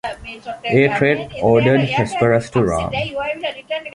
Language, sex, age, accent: English, male, under 19, England English